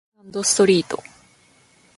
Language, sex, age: Japanese, female, 19-29